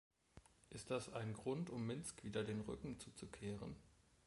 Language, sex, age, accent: German, male, 19-29, Deutschland Deutsch